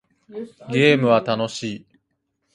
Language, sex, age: Japanese, male, under 19